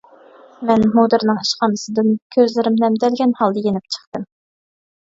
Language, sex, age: Uyghur, female, 30-39